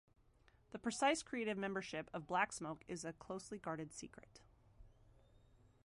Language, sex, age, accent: English, female, 30-39, United States English